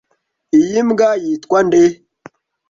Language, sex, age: Kinyarwanda, male, 19-29